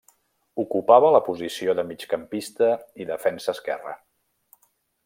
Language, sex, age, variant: Catalan, male, 50-59, Central